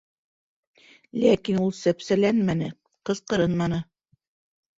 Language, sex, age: Bashkir, female, 60-69